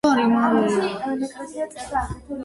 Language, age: Georgian, under 19